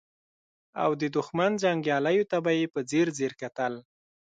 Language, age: Pashto, 19-29